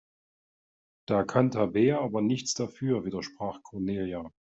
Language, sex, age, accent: German, male, 50-59, Deutschland Deutsch